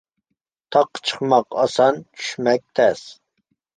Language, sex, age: Uyghur, male, 19-29